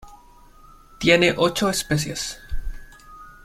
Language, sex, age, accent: Spanish, male, 19-29, Chileno: Chile, Cuyo